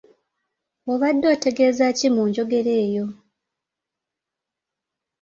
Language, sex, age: Ganda, female, 19-29